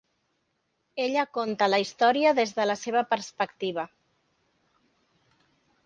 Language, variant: Catalan, Central